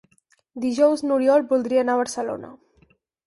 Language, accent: Catalan, Girona